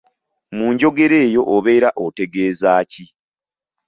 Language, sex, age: Ganda, male, 30-39